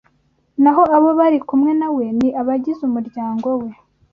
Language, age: Kinyarwanda, 19-29